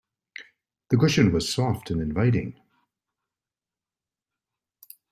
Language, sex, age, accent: English, male, 60-69, United States English